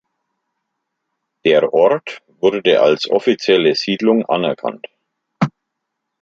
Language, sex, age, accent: German, male, 50-59, Deutschland Deutsch